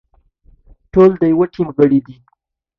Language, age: Pashto, 19-29